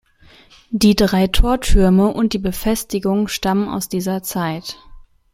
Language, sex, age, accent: German, male, 19-29, Deutschland Deutsch